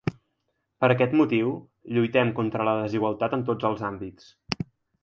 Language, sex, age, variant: Catalan, male, 19-29, Central